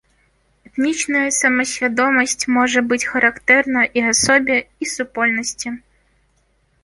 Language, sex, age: Belarusian, female, 19-29